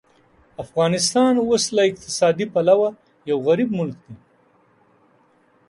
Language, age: Pashto, 50-59